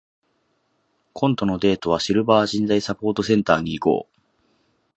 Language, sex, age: Japanese, male, 19-29